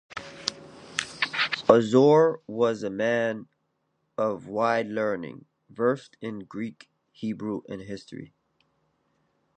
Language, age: English, 19-29